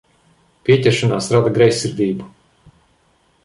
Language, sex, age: Latvian, male, 30-39